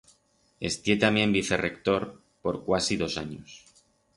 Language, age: Aragonese, 40-49